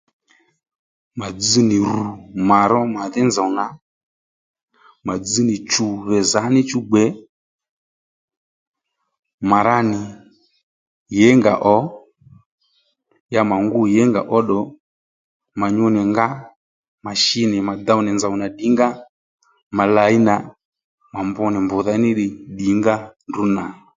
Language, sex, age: Lendu, male, 30-39